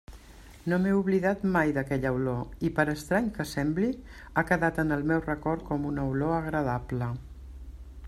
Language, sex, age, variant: Catalan, female, 60-69, Central